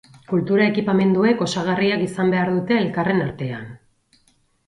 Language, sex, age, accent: Basque, female, 40-49, Erdialdekoa edo Nafarra (Gipuzkoa, Nafarroa)